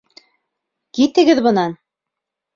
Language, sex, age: Bashkir, female, 19-29